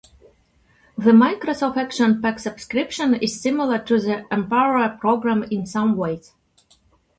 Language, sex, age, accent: English, female, 30-39, Russian